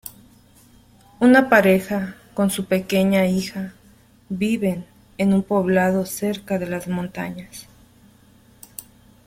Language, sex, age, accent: Spanish, female, 30-39, México